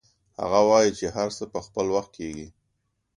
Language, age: Pashto, 40-49